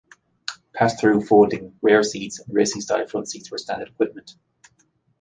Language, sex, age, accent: English, male, 30-39, Irish English